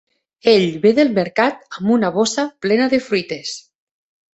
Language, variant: Catalan, Nord-Occidental